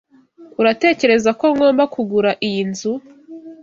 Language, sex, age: Kinyarwanda, female, 19-29